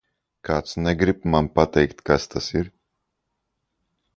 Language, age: Latvian, 19-29